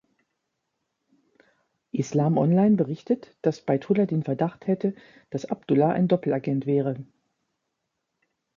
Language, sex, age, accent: German, female, 50-59, Deutschland Deutsch